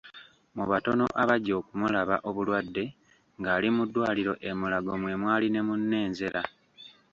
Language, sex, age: Ganda, male, 19-29